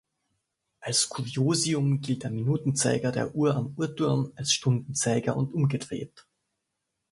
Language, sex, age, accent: German, male, 19-29, Österreichisches Deutsch